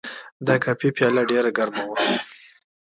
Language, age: Pashto, 19-29